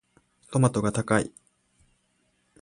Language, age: Japanese, 19-29